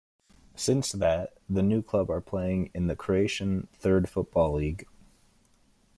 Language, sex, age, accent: English, male, 19-29, United States English